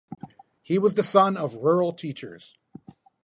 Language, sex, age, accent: English, male, 40-49, United States English